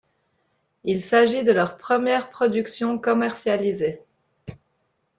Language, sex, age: French, female, 30-39